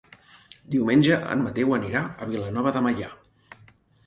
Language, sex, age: Catalan, male, 40-49